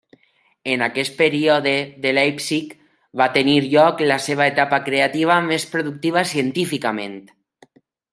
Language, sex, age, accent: Catalan, male, 30-39, valencià